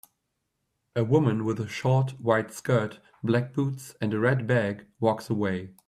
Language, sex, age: English, male, 30-39